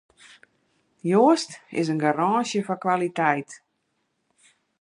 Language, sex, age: Western Frisian, female, 50-59